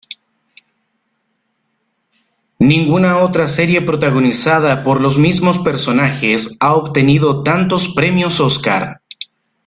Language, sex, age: Spanish, male, 30-39